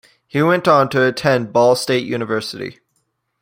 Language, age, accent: English, under 19, Canadian English